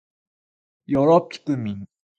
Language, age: Japanese, 19-29